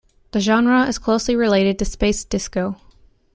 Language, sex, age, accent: English, female, 19-29, United States English